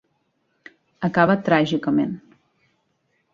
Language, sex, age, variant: Catalan, female, 30-39, Nord-Occidental